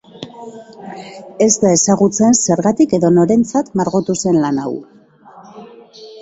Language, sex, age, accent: Basque, female, 50-59, Mendebalekoa (Araba, Bizkaia, Gipuzkoako mendebaleko herri batzuk)